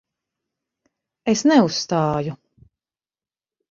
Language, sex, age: Latvian, female, 30-39